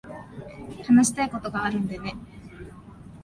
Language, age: Japanese, 19-29